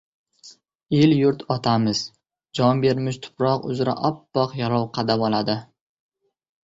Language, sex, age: Uzbek, male, under 19